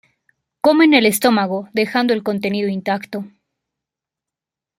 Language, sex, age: Spanish, female, 19-29